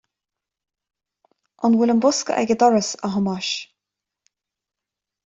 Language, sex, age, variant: Irish, female, 30-39, Gaeilge Chonnacht